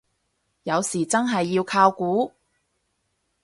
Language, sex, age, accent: Cantonese, female, 30-39, 广州音